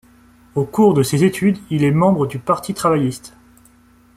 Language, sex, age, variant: French, male, 19-29, Français de métropole